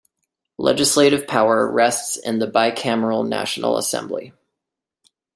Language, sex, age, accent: English, male, 19-29, United States English